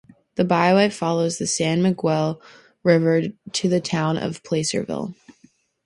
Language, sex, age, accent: English, female, under 19, United States English